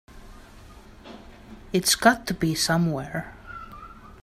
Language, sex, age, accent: English, female, 19-29, England English